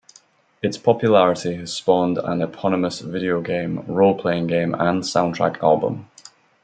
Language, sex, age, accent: English, male, 30-39, England English